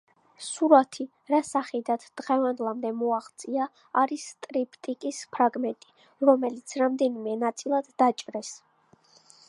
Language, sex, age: Georgian, female, 19-29